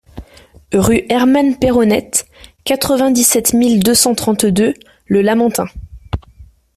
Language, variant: French, Français de métropole